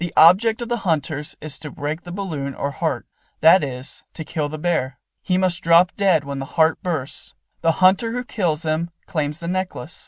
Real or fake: real